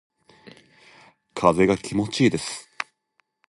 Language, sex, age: Japanese, female, 19-29